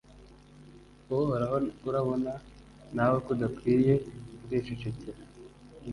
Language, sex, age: Kinyarwanda, male, 19-29